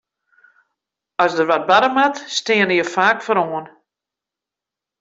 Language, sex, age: Western Frisian, female, 60-69